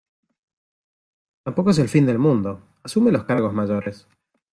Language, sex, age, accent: Spanish, male, 19-29, Rioplatense: Argentina, Uruguay, este de Bolivia, Paraguay